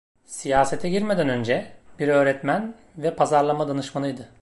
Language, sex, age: Turkish, male, 30-39